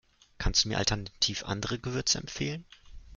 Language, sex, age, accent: German, male, 19-29, Deutschland Deutsch